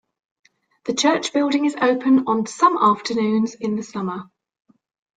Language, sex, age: English, female, 50-59